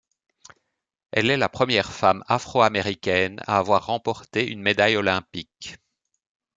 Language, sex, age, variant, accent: French, male, 40-49, Français d'Europe, Français de Belgique